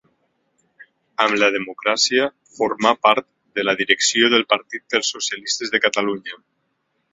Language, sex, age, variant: Catalan, male, 19-29, Nord-Occidental